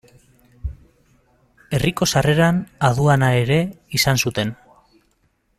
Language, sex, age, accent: Basque, male, 30-39, Mendebalekoa (Araba, Bizkaia, Gipuzkoako mendebaleko herri batzuk)